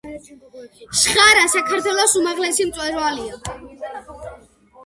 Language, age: Georgian, 19-29